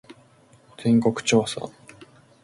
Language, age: Japanese, 19-29